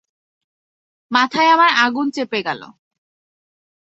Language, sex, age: Bengali, female, 19-29